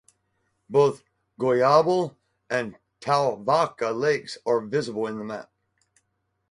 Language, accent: English, United States English